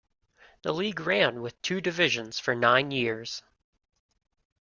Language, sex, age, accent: English, male, 19-29, United States English